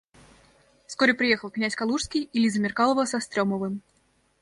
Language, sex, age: Russian, female, under 19